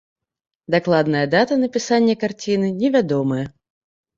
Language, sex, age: Belarusian, female, 30-39